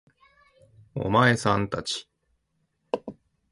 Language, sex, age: Japanese, male, 40-49